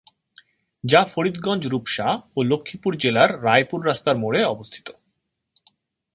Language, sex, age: Bengali, male, 30-39